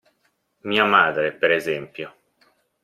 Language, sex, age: Italian, male, 30-39